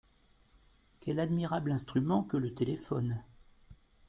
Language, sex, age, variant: French, male, 50-59, Français de métropole